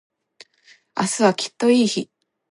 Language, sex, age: Japanese, female, 19-29